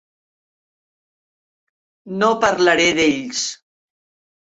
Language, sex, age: Catalan, female, 60-69